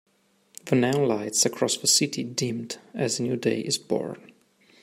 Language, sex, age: English, male, 30-39